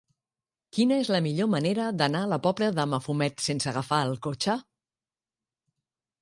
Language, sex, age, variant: Catalan, female, 50-59, Central